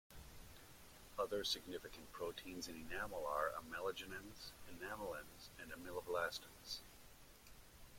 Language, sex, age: English, male, 40-49